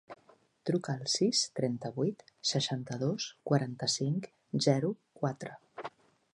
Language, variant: Catalan, Central